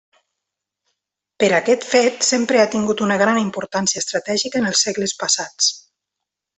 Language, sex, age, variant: Catalan, female, 30-39, Nord-Occidental